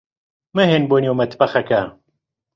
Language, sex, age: Central Kurdish, male, 50-59